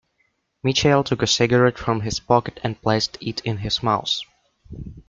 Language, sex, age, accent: English, male, under 19, United States English